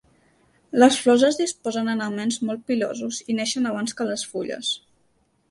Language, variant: Catalan, Central